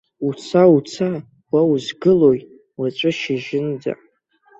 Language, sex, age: Abkhazian, male, under 19